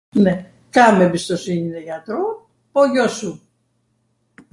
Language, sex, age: Arvanitika Albanian, female, 80-89